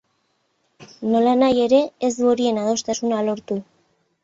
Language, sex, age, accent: Basque, female, 19-29, Nafar-lapurtarra edo Zuberotarra (Lapurdi, Nafarroa Beherea, Zuberoa)